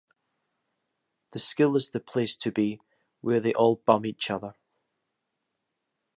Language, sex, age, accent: English, male, 30-39, Scottish English